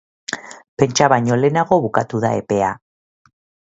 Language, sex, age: Basque, female, 40-49